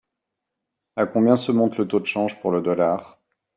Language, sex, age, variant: French, male, 40-49, Français de métropole